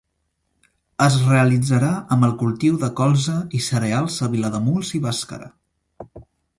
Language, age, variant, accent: Catalan, under 19, Central, central